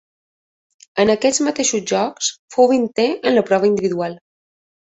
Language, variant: Catalan, Balear